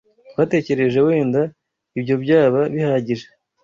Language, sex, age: Kinyarwanda, male, 19-29